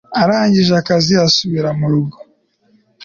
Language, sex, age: Kinyarwanda, male, 19-29